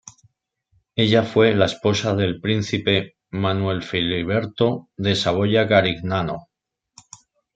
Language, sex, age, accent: Spanish, male, 50-59, España: Centro-Sur peninsular (Madrid, Toledo, Castilla-La Mancha)